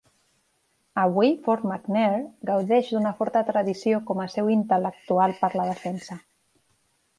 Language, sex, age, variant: Catalan, female, 50-59, Central